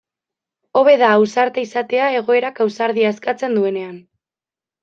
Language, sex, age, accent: Basque, female, 19-29, Mendebalekoa (Araba, Bizkaia, Gipuzkoako mendebaleko herri batzuk)